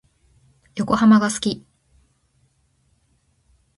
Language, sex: Japanese, female